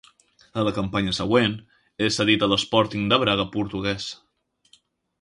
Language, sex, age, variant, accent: Catalan, male, under 19, Central, central; valencià